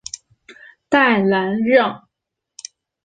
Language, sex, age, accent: Chinese, female, 19-29, 出生地：浙江省